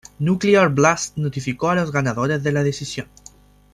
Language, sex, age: Spanish, male, 19-29